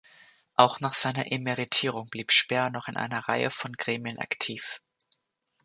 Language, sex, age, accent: German, male, 19-29, Deutschland Deutsch